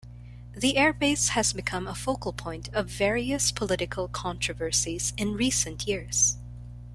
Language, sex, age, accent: English, female, 19-29, Filipino